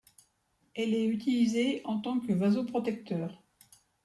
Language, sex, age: French, female, 50-59